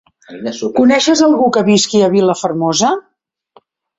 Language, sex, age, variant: Catalan, female, 60-69, Central